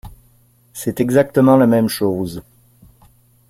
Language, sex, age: French, male, 40-49